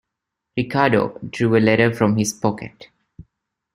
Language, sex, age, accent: English, male, 19-29, India and South Asia (India, Pakistan, Sri Lanka)